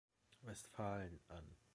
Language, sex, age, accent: German, male, 19-29, Deutschland Deutsch